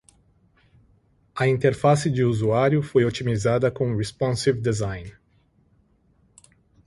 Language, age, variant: Portuguese, 50-59, Portuguese (Brasil)